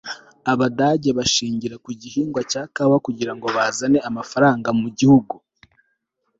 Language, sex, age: Kinyarwanda, male, 19-29